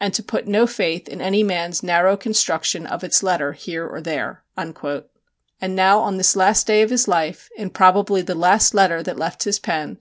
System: none